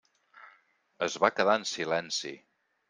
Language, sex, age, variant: Catalan, male, 40-49, Central